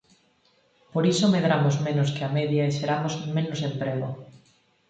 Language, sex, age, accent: Galician, female, 40-49, Normativo (estándar)